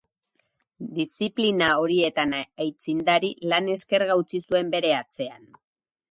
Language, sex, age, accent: Basque, female, 50-59, Erdialdekoa edo Nafarra (Gipuzkoa, Nafarroa)